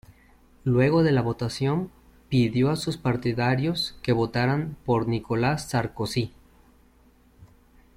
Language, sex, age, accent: Spanish, female, 50-59, México